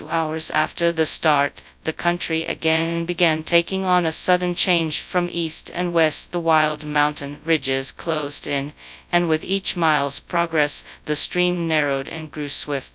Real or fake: fake